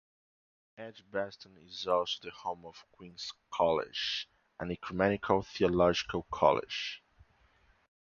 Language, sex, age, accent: English, male, 19-29, United States English